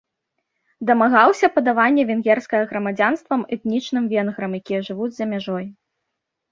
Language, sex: Belarusian, female